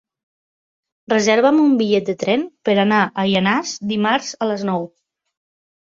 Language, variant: Catalan, Central